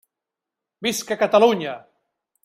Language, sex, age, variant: Catalan, male, 50-59, Central